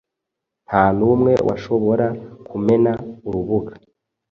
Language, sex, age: Kinyarwanda, male, 40-49